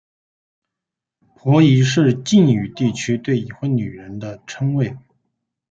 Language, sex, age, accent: Chinese, male, 30-39, 出生地：江苏省